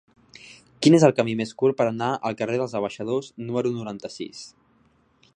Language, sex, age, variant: Catalan, male, 19-29, Central